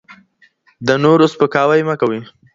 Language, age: Pashto, under 19